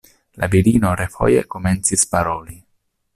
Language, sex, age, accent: Esperanto, male, 30-39, Internacia